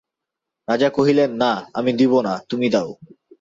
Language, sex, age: Bengali, male, 19-29